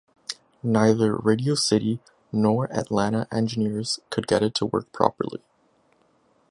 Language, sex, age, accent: English, male, 19-29, Canadian English